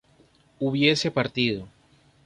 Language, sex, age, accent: Spanish, male, 30-39, Caribe: Cuba, Venezuela, Puerto Rico, República Dominicana, Panamá, Colombia caribeña, México caribeño, Costa del golfo de México